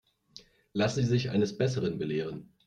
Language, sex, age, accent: German, male, 40-49, Deutschland Deutsch